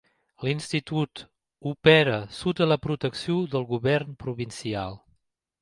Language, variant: Catalan, Septentrional